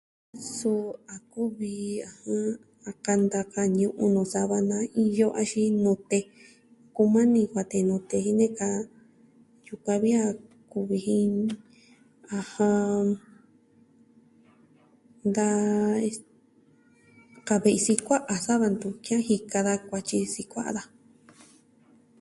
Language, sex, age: Southwestern Tlaxiaco Mixtec, female, 19-29